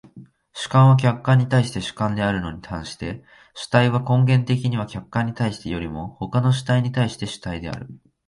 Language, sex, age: Japanese, male, 19-29